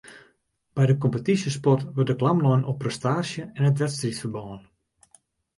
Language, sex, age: Western Frisian, male, 50-59